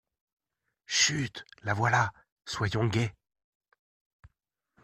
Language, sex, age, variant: French, male, 30-39, Français de métropole